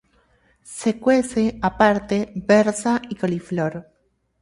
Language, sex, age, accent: Spanish, female, 19-29, Caribe: Cuba, Venezuela, Puerto Rico, República Dominicana, Panamá, Colombia caribeña, México caribeño, Costa del golfo de México